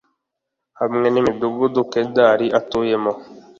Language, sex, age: Kinyarwanda, male, 19-29